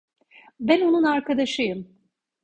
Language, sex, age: Turkish, female, 40-49